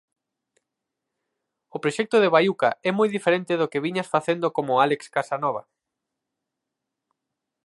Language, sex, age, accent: Galician, male, 19-29, Central (gheada)